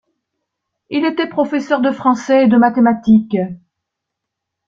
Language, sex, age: French, female, 70-79